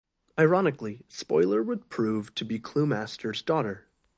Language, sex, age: English, male, 19-29